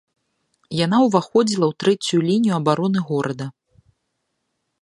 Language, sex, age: Belarusian, female, 30-39